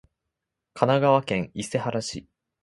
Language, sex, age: Japanese, male, under 19